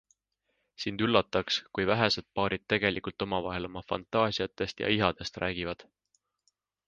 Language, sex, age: Estonian, male, 19-29